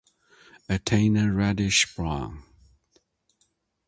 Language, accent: English, Singaporean English